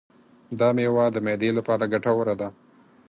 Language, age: Pashto, 19-29